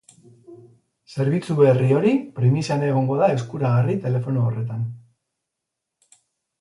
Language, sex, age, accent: Basque, male, 40-49, Mendebalekoa (Araba, Bizkaia, Gipuzkoako mendebaleko herri batzuk)